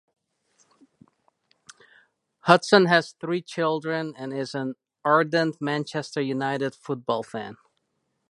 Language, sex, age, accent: English, male, under 19, United States English